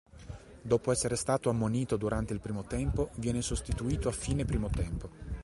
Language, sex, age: Italian, male, 40-49